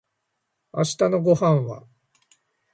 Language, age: Japanese, 50-59